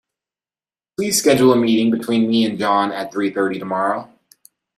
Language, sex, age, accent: English, male, 19-29, United States English